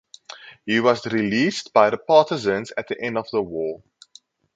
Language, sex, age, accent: English, male, 19-29, Southern African (South Africa, Zimbabwe, Namibia)